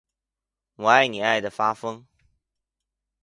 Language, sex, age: Chinese, male, 19-29